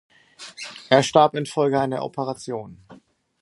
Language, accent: German, Norddeutsch